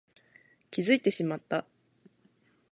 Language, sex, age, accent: Japanese, female, 19-29, 東京